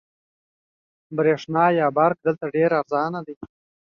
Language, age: Pashto, 19-29